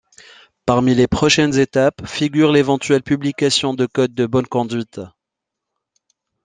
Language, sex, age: French, male, 30-39